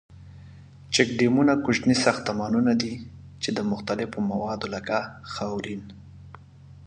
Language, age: Pashto, 30-39